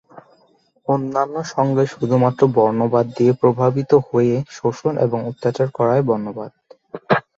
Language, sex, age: Bengali, male, under 19